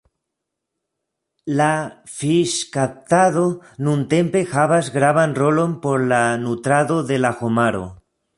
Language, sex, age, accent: Esperanto, male, 40-49, Internacia